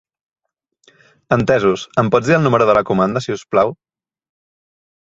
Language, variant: Catalan, Central